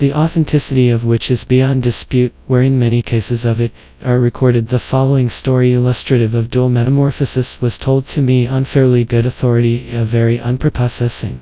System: TTS, FastPitch